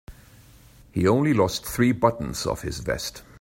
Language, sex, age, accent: English, male, 60-69, United States English